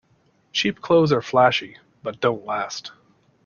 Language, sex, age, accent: English, male, 30-39, Canadian English